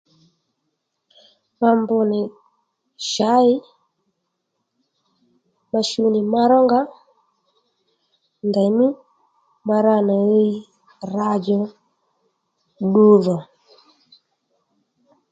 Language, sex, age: Lendu, female, 30-39